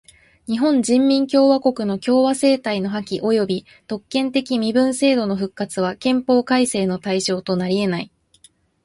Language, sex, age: Japanese, female, 19-29